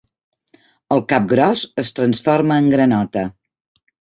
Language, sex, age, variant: Catalan, female, 60-69, Central